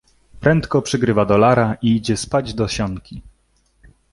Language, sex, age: Polish, male, 19-29